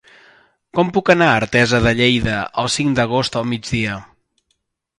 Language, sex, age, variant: Catalan, male, 50-59, Central